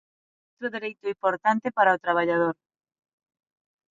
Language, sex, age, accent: Galician, female, 30-39, Normativo (estándar); Neofalante